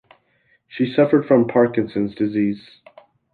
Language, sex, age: English, male, 19-29